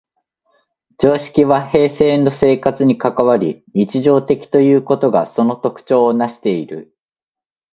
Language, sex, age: Japanese, male, 19-29